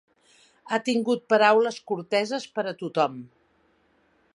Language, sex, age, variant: Catalan, female, 70-79, Central